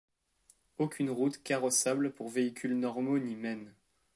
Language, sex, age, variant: French, male, 19-29, Français de métropole